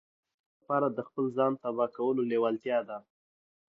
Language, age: Pashto, 30-39